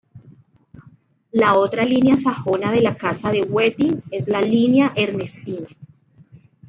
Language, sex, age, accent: Spanish, female, 30-39, Caribe: Cuba, Venezuela, Puerto Rico, República Dominicana, Panamá, Colombia caribeña, México caribeño, Costa del golfo de México